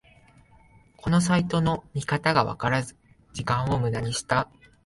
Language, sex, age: Japanese, male, 19-29